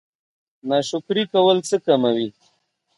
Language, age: Pashto, 30-39